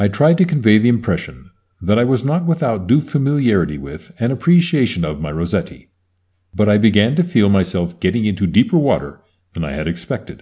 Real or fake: real